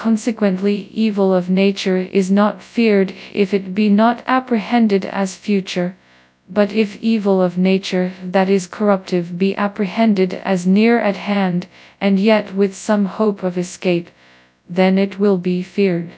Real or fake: fake